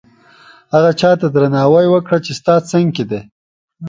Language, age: Pashto, 19-29